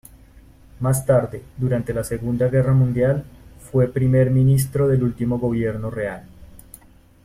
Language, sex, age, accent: Spanish, male, 30-39, Caribe: Cuba, Venezuela, Puerto Rico, República Dominicana, Panamá, Colombia caribeña, México caribeño, Costa del golfo de México